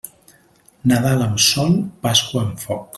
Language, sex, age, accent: Catalan, male, 40-49, valencià